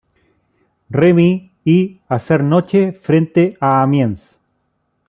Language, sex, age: Spanish, male, 30-39